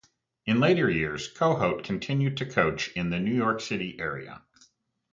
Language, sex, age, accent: English, male, 30-39, United States English